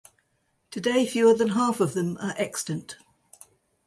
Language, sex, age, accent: English, female, 70-79, England English